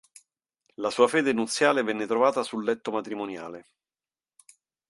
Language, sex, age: Italian, male, 50-59